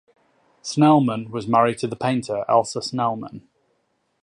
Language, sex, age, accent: English, male, 30-39, England English